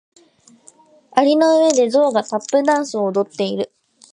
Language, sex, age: Japanese, female, 19-29